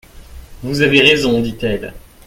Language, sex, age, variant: French, male, 19-29, Français de métropole